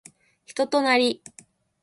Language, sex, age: Japanese, female, 19-29